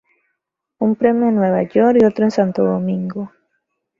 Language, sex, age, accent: Spanish, female, 19-29, Andino-Pacífico: Colombia, Perú, Ecuador, oeste de Bolivia y Venezuela andina